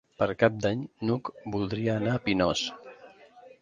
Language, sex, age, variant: Catalan, male, 40-49, Central